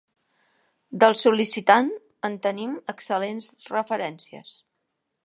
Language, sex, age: Catalan, female, 60-69